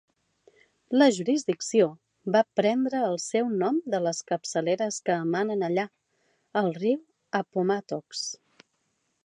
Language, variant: Catalan, Central